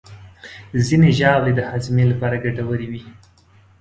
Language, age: Pashto, 30-39